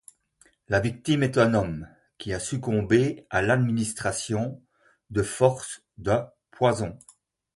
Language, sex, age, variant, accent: French, male, 60-69, Français d'Europe, Français de Belgique